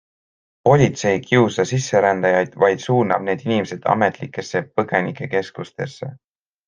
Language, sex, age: Estonian, male, 19-29